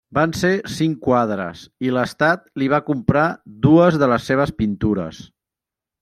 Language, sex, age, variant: Catalan, male, 50-59, Central